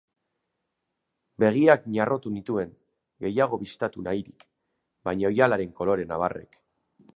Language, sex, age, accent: Basque, male, 30-39, Mendebalekoa (Araba, Bizkaia, Gipuzkoako mendebaleko herri batzuk)